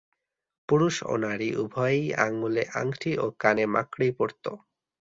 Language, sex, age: Bengali, male, 19-29